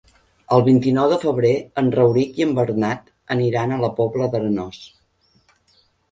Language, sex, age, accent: Catalan, female, 50-59, nord-oriental